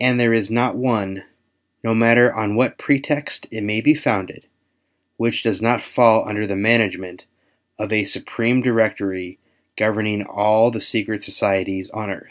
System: none